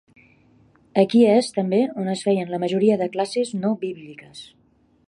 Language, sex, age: Catalan, female, 40-49